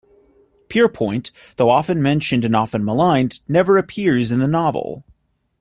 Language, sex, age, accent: English, male, 19-29, United States English